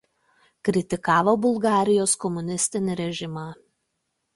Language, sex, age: Lithuanian, female, 30-39